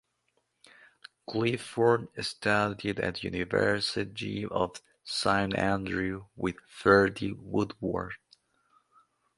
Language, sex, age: English, male, 19-29